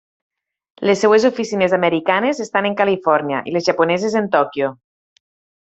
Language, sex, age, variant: Catalan, female, 30-39, Nord-Occidental